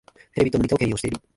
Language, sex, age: Japanese, male, 19-29